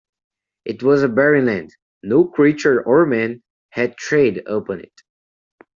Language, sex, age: English, male, under 19